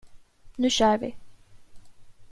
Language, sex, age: Swedish, female, 19-29